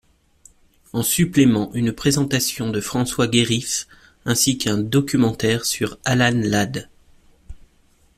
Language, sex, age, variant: French, male, 40-49, Français de métropole